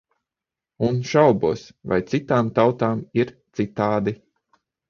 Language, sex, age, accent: Latvian, male, 30-39, Dzimtā valoda